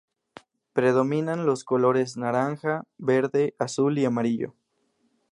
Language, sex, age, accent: Spanish, male, 19-29, México